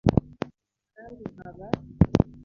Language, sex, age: Kinyarwanda, female, 19-29